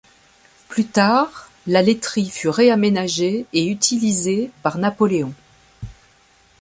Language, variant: French, Français de métropole